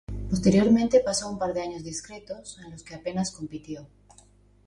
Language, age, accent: Spanish, 40-49, España: Centro-Sur peninsular (Madrid, Toledo, Castilla-La Mancha)